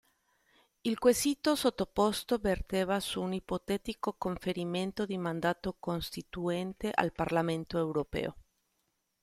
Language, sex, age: Italian, female, 40-49